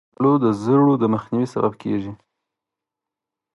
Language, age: Pashto, 19-29